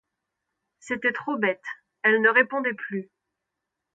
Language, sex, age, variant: French, female, 19-29, Français de métropole